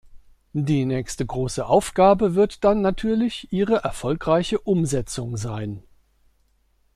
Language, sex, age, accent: German, male, 50-59, Deutschland Deutsch